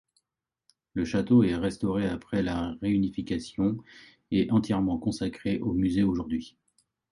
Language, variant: French, Français de métropole